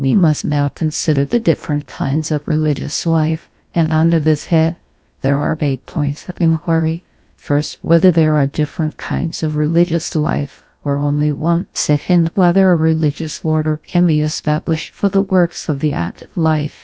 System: TTS, GlowTTS